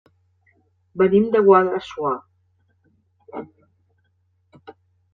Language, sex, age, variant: Catalan, female, 60-69, Central